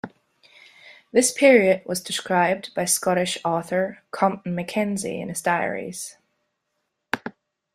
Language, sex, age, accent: English, female, 19-29, United States English